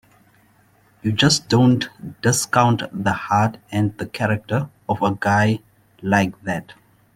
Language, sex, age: English, male, 30-39